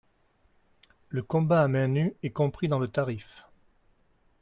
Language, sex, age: French, male, 60-69